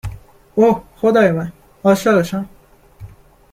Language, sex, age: Persian, male, under 19